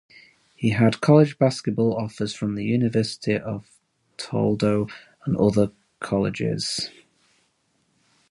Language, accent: English, England English